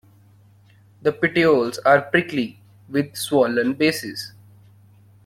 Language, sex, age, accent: English, male, 19-29, India and South Asia (India, Pakistan, Sri Lanka)